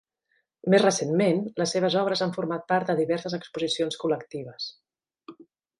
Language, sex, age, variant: Catalan, female, 40-49, Central